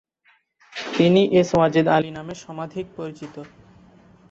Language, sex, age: Bengali, male, 19-29